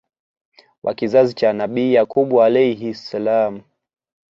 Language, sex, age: Swahili, male, 19-29